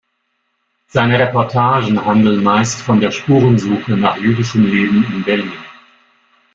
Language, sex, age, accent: German, male, 50-59, Deutschland Deutsch